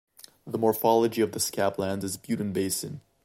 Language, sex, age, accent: English, male, 19-29, United States English